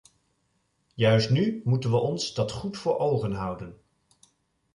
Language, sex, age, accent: Dutch, male, 50-59, Nederlands Nederlands